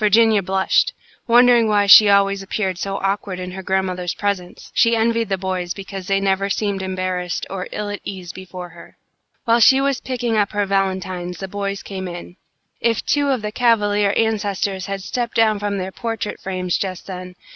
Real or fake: real